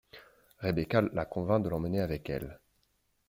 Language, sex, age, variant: French, male, 30-39, Français de métropole